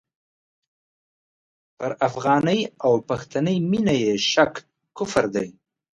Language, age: Pashto, 19-29